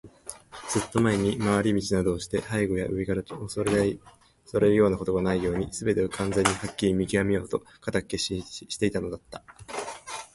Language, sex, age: Japanese, male, 19-29